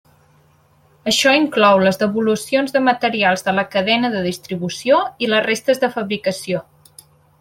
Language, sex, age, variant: Catalan, female, 19-29, Central